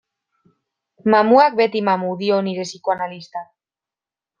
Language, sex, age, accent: Basque, female, 19-29, Mendebalekoa (Araba, Bizkaia, Gipuzkoako mendebaleko herri batzuk)